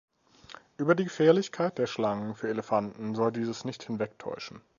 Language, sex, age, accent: German, male, 30-39, Deutschland Deutsch